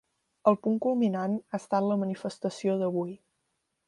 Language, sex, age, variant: Catalan, female, 19-29, Central